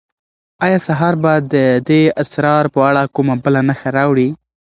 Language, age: Pashto, 19-29